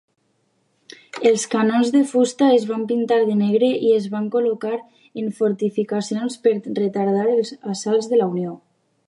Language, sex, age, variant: Catalan, female, under 19, Alacantí